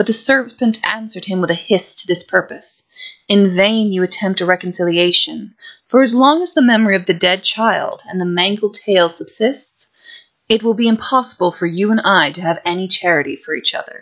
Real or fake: real